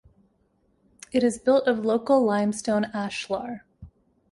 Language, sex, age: English, female, 30-39